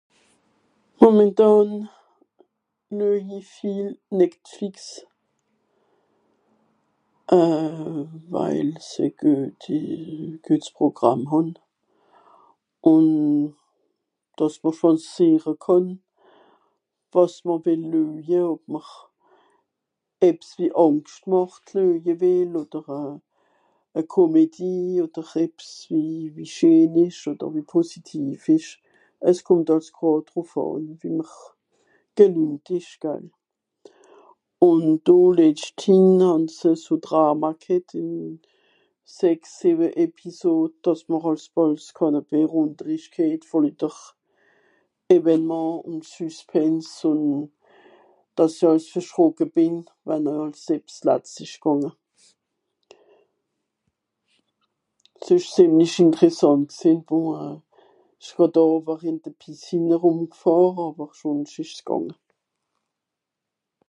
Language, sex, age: Swiss German, female, 50-59